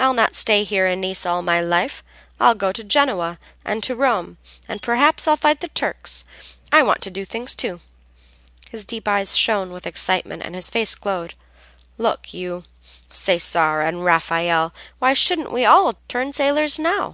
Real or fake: real